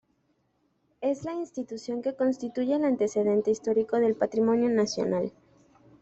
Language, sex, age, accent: Spanish, female, 19-29, México